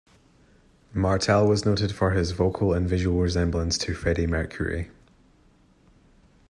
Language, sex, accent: English, male, Scottish English